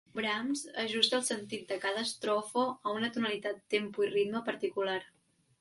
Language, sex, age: Catalan, female, 19-29